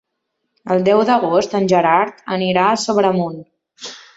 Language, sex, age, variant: Catalan, female, 19-29, Central